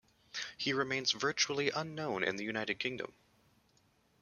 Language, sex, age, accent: English, male, 30-39, Canadian English